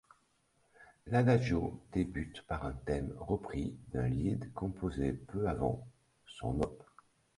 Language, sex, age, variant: French, male, 60-69, Français de métropole